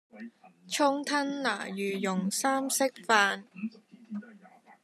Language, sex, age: Cantonese, female, 19-29